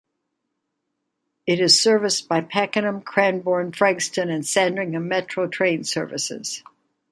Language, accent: English, United States English